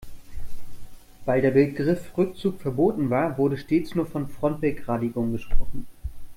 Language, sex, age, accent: German, male, 30-39, Deutschland Deutsch